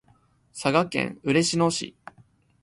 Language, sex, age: Japanese, male, 19-29